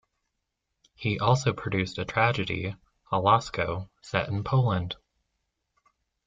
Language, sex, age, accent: English, male, 19-29, United States English